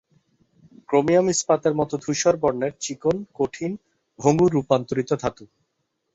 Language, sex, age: Bengali, male, 30-39